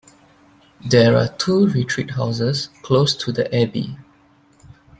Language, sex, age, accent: English, male, 19-29, Singaporean English